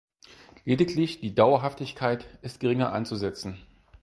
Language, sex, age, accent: German, male, 40-49, Deutschland Deutsch